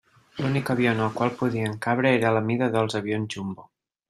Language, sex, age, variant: Catalan, male, 19-29, Central